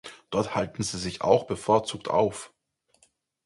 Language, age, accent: German, 19-29, Österreichisches Deutsch